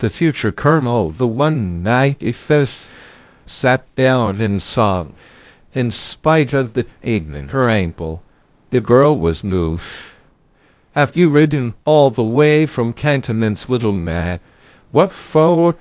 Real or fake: fake